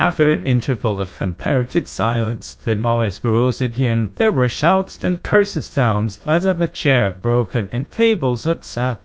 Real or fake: fake